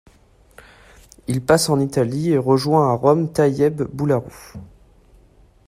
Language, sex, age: French, male, 19-29